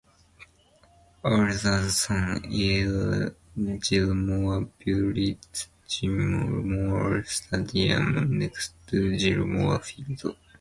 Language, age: English, 19-29